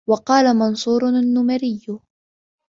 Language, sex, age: Arabic, female, 19-29